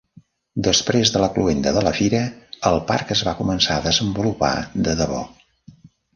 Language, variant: Catalan, Central